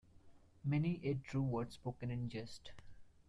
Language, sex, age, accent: English, male, 19-29, India and South Asia (India, Pakistan, Sri Lanka)